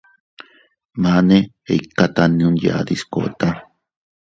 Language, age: Teutila Cuicatec, 30-39